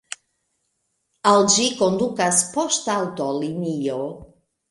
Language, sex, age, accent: Esperanto, female, 50-59, Internacia